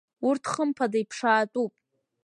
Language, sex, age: Abkhazian, female, under 19